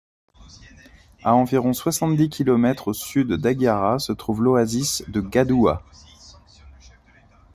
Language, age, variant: French, 40-49, Français de métropole